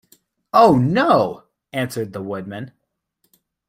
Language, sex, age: English, male, 19-29